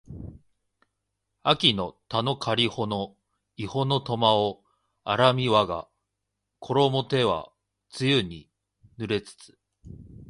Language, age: Japanese, 19-29